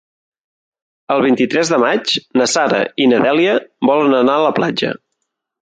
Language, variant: Catalan, Central